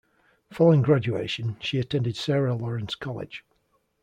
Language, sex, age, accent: English, male, 40-49, England English